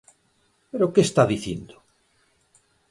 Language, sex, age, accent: Galician, male, 50-59, Oriental (común en zona oriental)